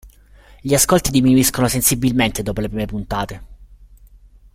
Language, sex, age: Italian, male, 30-39